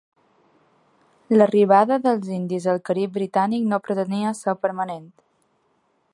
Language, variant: Catalan, Balear